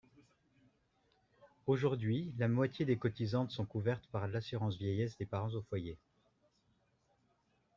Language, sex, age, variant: French, male, 30-39, Français de métropole